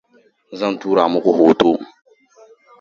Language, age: Hausa, 19-29